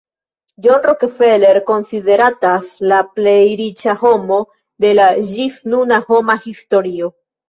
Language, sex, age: Esperanto, female, 19-29